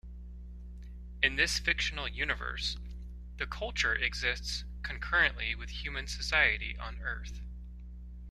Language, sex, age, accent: English, male, 30-39, United States English